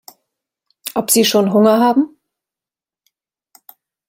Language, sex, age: German, female, 50-59